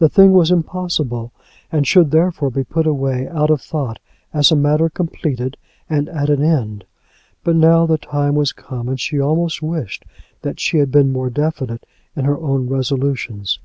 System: none